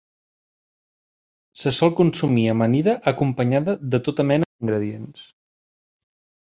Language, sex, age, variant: Catalan, male, 40-49, Central